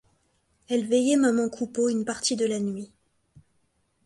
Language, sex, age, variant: French, female, 19-29, Français de métropole